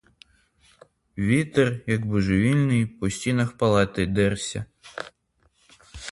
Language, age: Ukrainian, under 19